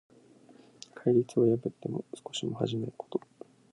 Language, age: Japanese, under 19